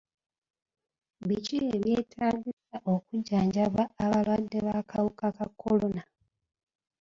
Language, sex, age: Ganda, female, 30-39